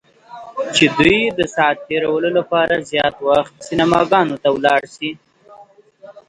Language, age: Pashto, 19-29